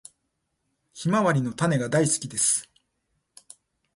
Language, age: Japanese, 40-49